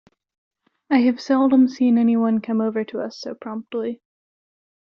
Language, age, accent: English, 19-29, United States English